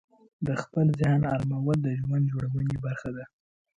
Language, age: Pashto, under 19